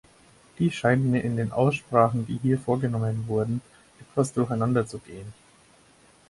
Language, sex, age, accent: German, male, 19-29, Deutschland Deutsch